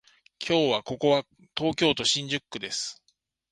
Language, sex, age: Japanese, male, 50-59